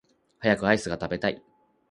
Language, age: Japanese, 30-39